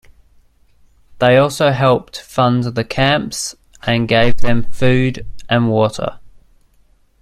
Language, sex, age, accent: English, male, 30-39, Australian English